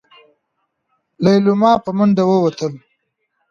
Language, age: Pashto, 30-39